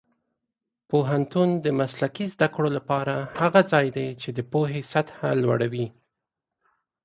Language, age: Pashto, 30-39